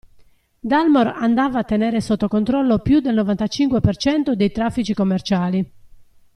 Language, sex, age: Italian, female, 50-59